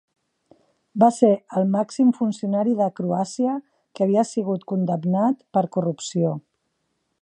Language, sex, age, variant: Catalan, female, 40-49, Central